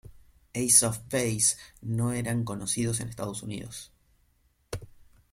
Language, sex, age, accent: Spanish, male, 30-39, Rioplatense: Argentina, Uruguay, este de Bolivia, Paraguay